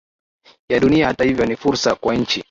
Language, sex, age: Swahili, male, 19-29